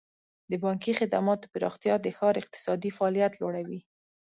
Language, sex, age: Pashto, female, 19-29